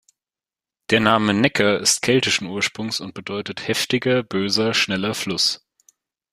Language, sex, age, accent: German, male, 19-29, Deutschland Deutsch